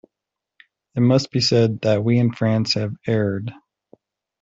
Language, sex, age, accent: English, male, 30-39, United States English